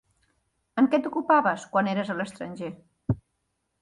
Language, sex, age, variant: Catalan, female, 50-59, Central